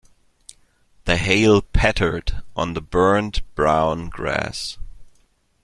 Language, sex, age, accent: English, male, 19-29, United States English